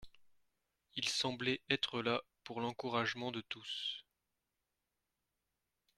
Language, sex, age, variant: French, male, 19-29, Français de métropole